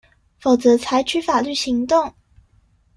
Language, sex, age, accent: Chinese, female, 19-29, 出生地：臺北市